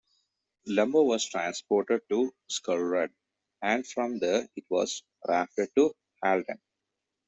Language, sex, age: English, male, 30-39